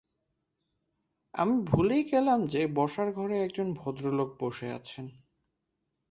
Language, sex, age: Bengali, male, 19-29